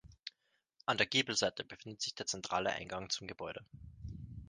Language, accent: German, Österreichisches Deutsch